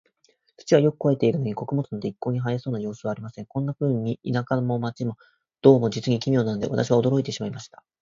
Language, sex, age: Japanese, male, 19-29